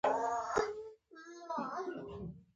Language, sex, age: Pashto, female, 30-39